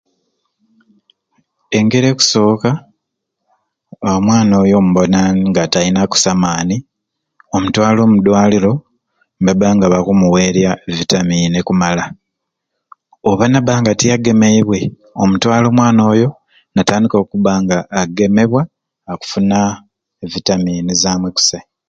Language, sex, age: Ruuli, male, 40-49